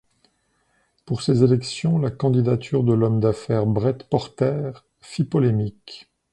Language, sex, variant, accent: French, male, Français d'Europe, Français de Suisse